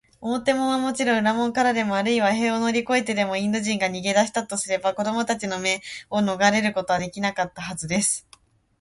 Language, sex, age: Japanese, female, 19-29